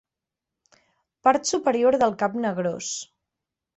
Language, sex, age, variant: Catalan, female, 19-29, Central